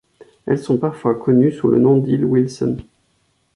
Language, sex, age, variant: French, male, 40-49, Français de métropole